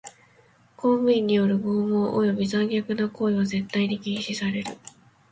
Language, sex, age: Japanese, female, 19-29